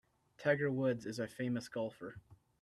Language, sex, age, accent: English, male, 19-29, United States English